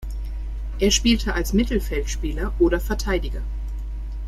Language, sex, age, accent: German, female, 30-39, Deutschland Deutsch